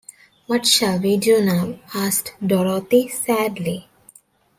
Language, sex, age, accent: English, female, 19-29, India and South Asia (India, Pakistan, Sri Lanka)